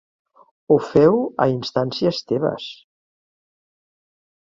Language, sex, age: Catalan, female, 70-79